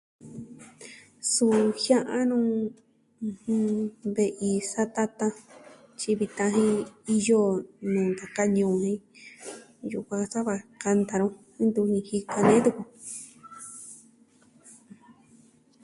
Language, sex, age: Southwestern Tlaxiaco Mixtec, female, 19-29